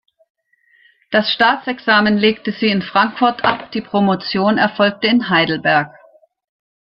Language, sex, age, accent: German, female, 60-69, Deutschland Deutsch